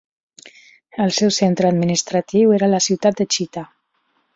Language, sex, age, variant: Catalan, female, 30-39, Central